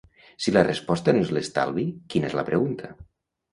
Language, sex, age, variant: Catalan, male, 50-59, Nord-Occidental